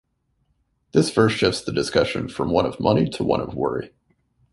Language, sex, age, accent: English, male, 30-39, Canadian English